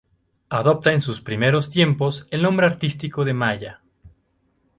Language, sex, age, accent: Spanish, male, 19-29, México